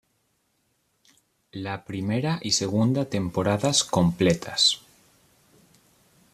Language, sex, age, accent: Spanish, male, 19-29, España: Centro-Sur peninsular (Madrid, Toledo, Castilla-La Mancha)